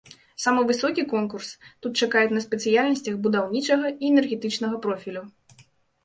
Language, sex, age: Belarusian, female, 19-29